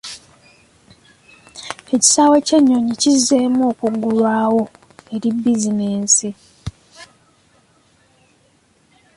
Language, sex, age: Ganda, female, 19-29